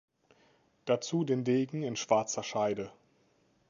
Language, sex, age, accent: German, male, 30-39, Deutschland Deutsch